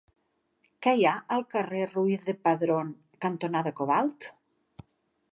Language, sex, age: Catalan, female, 60-69